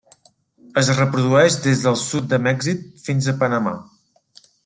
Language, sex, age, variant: Catalan, male, 40-49, Central